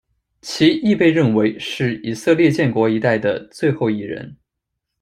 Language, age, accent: Chinese, 19-29, 出生地：四川省